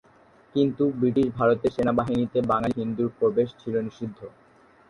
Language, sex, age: Bengali, male, under 19